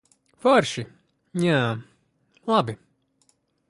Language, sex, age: Latvian, male, 30-39